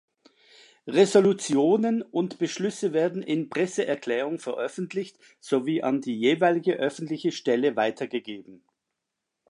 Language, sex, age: German, male, 50-59